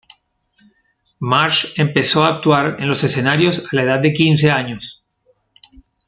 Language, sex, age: Spanish, male, 40-49